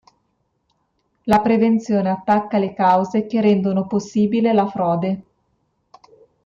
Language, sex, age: Italian, female, 19-29